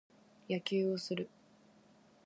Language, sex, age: Japanese, female, 19-29